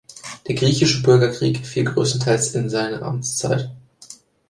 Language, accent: German, Deutschland Deutsch